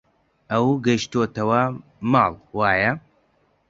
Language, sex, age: Central Kurdish, male, 19-29